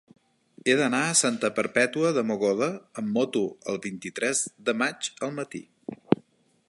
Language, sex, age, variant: Catalan, male, 40-49, Central